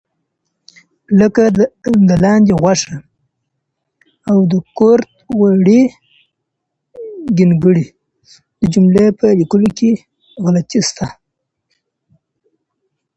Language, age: Pashto, 19-29